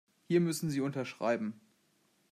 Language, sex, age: German, male, 19-29